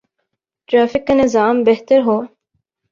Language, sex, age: Urdu, female, 19-29